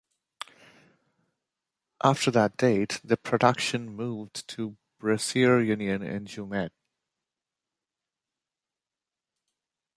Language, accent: English, India and South Asia (India, Pakistan, Sri Lanka)